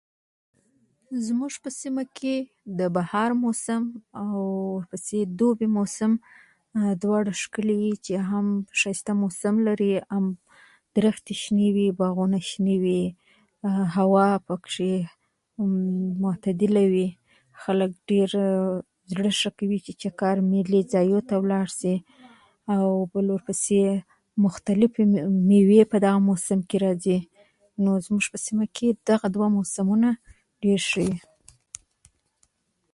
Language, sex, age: Pashto, female, 19-29